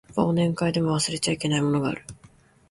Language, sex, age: Japanese, female, 19-29